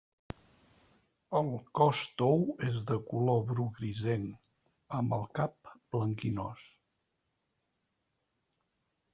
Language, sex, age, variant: Catalan, male, 60-69, Central